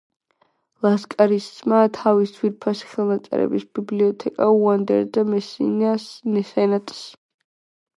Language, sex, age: Georgian, female, 19-29